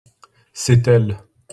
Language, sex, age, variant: French, male, 40-49, Français de métropole